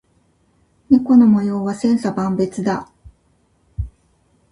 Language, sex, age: Japanese, female, 50-59